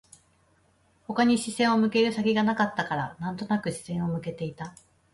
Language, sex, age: Japanese, female, 30-39